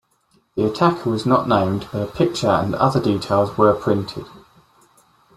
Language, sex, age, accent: English, male, 40-49, England English